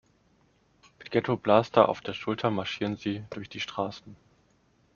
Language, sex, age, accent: German, male, 19-29, Deutschland Deutsch